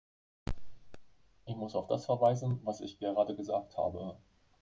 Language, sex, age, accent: German, male, 40-49, Deutschland Deutsch